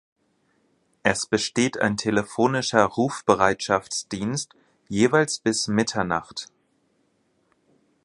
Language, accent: German, Deutschland Deutsch